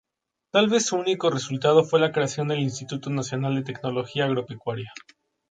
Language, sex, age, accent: Spanish, male, 19-29, México